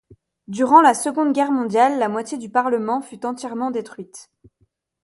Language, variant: French, Français de métropole